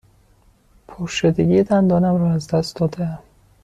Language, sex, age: Persian, male, 19-29